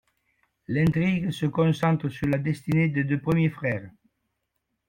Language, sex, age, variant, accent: French, male, 70-79, Français d'Amérique du Nord, Français du Canada